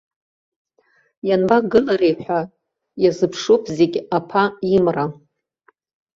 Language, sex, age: Abkhazian, female, 60-69